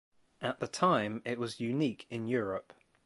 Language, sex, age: English, male, 19-29